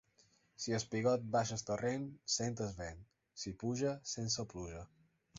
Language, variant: Catalan, Balear